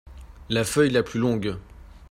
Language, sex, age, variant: French, male, 30-39, Français de métropole